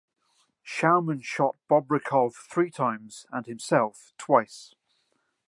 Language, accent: English, England English